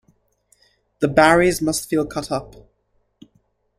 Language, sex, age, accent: English, male, 19-29, United States English